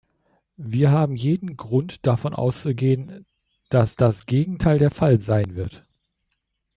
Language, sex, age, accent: German, male, 40-49, Deutschland Deutsch